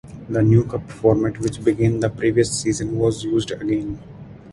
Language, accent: English, India and South Asia (India, Pakistan, Sri Lanka)